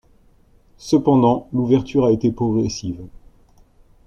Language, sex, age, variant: French, male, 40-49, Français de métropole